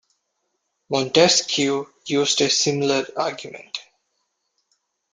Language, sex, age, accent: English, male, 19-29, India and South Asia (India, Pakistan, Sri Lanka)